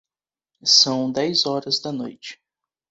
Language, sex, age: Portuguese, male, 19-29